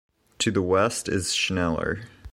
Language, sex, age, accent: English, male, 19-29, United States English